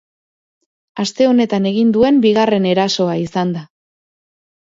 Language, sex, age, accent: Basque, female, 30-39, Erdialdekoa edo Nafarra (Gipuzkoa, Nafarroa)